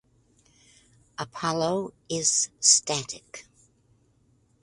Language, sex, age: English, female, 70-79